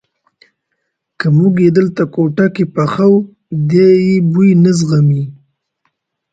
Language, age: Pashto, 19-29